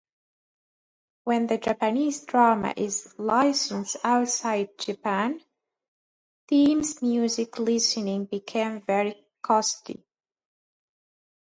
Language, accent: English, England English